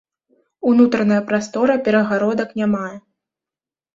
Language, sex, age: Belarusian, female, under 19